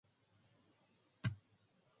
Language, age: English, 19-29